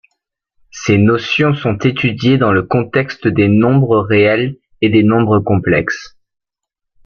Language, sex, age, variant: French, male, 19-29, Français de métropole